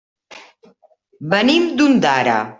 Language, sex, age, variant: Catalan, female, 50-59, Central